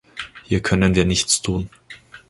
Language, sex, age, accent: German, male, 19-29, Österreichisches Deutsch